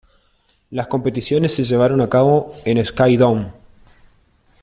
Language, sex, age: Spanish, male, 30-39